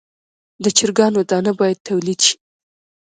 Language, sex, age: Pashto, female, 19-29